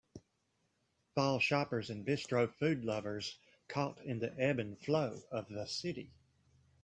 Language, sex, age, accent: English, male, 40-49, United States English